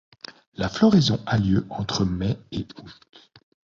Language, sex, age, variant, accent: French, male, 40-49, Français d'Europe, Français de Suisse